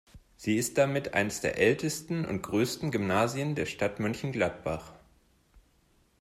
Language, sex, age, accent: German, male, 19-29, Deutschland Deutsch